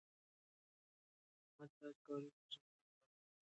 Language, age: Pashto, 19-29